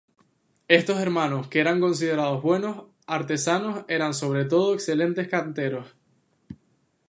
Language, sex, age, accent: Spanish, male, 19-29, España: Islas Canarias